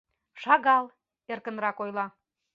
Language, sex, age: Mari, female, 40-49